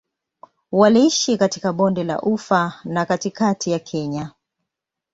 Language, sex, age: Swahili, female, 30-39